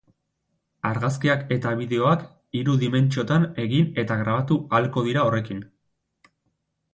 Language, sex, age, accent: Basque, male, 19-29, Erdialdekoa edo Nafarra (Gipuzkoa, Nafarroa)